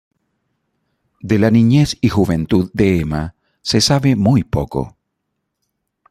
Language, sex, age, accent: Spanish, male, 50-59, América central